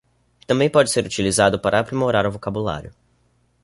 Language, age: Portuguese, under 19